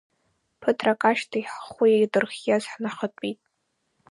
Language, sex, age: Abkhazian, female, under 19